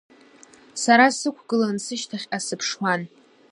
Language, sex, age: Abkhazian, female, under 19